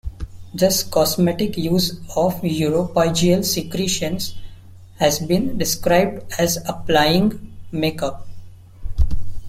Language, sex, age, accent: English, male, 19-29, India and South Asia (India, Pakistan, Sri Lanka)